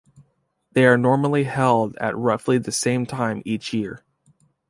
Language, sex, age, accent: English, male, 19-29, United States English